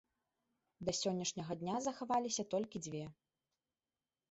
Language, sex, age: Belarusian, female, 19-29